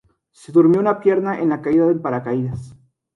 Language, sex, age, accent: Spanish, male, 19-29, México